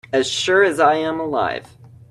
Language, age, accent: English, 19-29, United States English